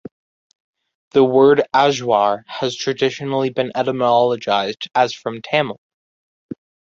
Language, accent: English, United States English